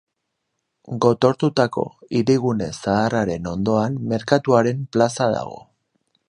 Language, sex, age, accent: Basque, male, 40-49, Mendebalekoa (Araba, Bizkaia, Gipuzkoako mendebaleko herri batzuk)